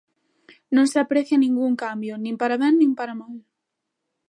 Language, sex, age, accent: Galician, female, 19-29, Atlántico (seseo e gheada)